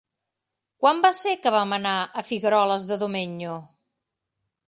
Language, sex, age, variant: Catalan, female, 40-49, Central